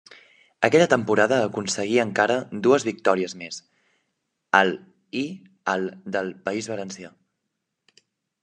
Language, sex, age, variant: Catalan, male, 19-29, Central